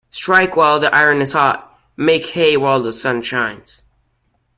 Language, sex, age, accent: English, male, under 19, United States English